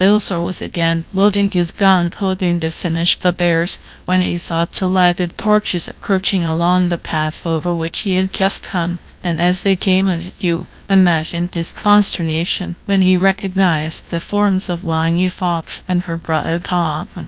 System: TTS, GlowTTS